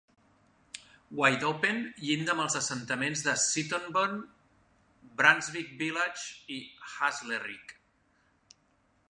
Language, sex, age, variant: Catalan, male, 40-49, Central